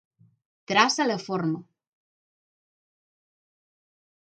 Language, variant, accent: Catalan, Balear, balear; mallorquí